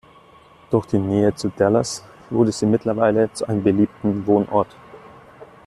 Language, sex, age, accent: German, male, 19-29, Deutschland Deutsch